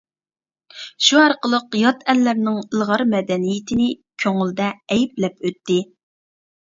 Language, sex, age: Uyghur, female, 19-29